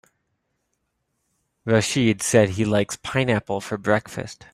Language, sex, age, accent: English, male, 30-39, United States English